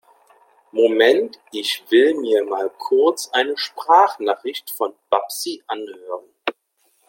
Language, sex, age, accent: German, male, 30-39, Deutschland Deutsch